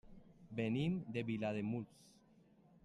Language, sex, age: Catalan, male, 30-39